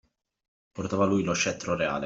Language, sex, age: Italian, male, 19-29